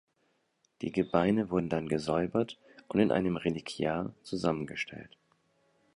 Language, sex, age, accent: German, male, 19-29, Deutschland Deutsch; Hochdeutsch